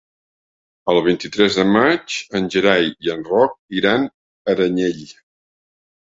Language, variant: Catalan, Central